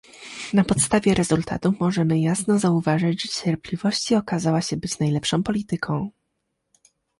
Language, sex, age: Polish, female, 19-29